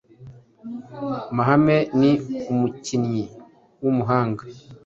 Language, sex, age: Kinyarwanda, male, 30-39